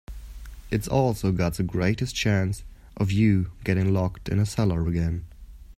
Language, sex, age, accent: English, male, 19-29, United States English